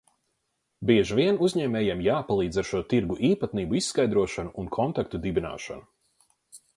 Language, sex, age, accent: Latvian, male, 30-39, bez akcenta